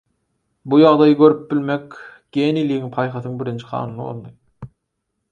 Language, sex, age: Turkmen, male, 30-39